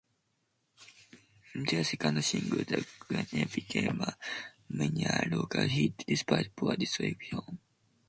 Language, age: English, under 19